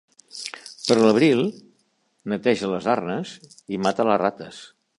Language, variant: Catalan, Central